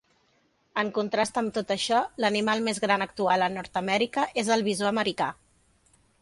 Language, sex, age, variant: Catalan, female, 40-49, Central